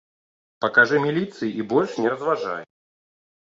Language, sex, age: Belarusian, male, 30-39